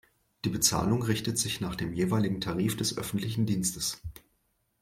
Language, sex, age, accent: German, male, 50-59, Deutschland Deutsch